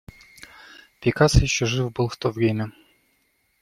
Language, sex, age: Russian, male, 19-29